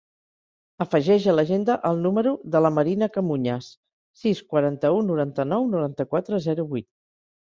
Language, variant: Catalan, Central